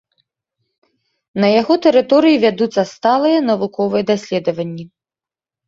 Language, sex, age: Belarusian, female, 19-29